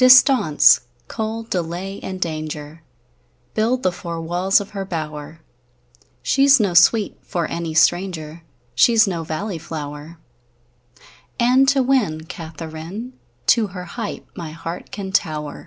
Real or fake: real